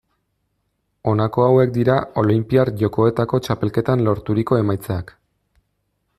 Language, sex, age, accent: Basque, male, 30-39, Erdialdekoa edo Nafarra (Gipuzkoa, Nafarroa)